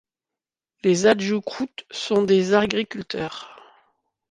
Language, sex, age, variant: French, female, 50-59, Français de métropole